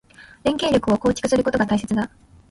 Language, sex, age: Japanese, female, 19-29